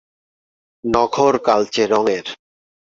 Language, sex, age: Bengali, male, 30-39